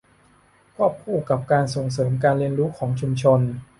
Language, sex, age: Thai, male, 19-29